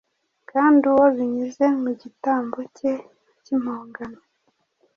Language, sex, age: Kinyarwanda, female, 30-39